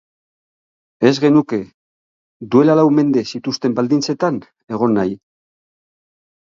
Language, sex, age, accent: Basque, male, 60-69, Mendebalekoa (Araba, Bizkaia, Gipuzkoako mendebaleko herri batzuk)